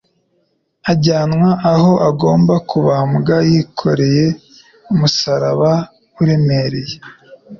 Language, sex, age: Kinyarwanda, male, under 19